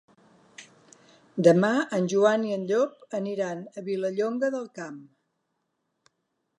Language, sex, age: Catalan, female, 60-69